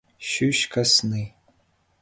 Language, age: Chuvash, 19-29